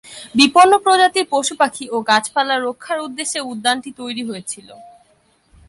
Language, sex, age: Bengali, female, under 19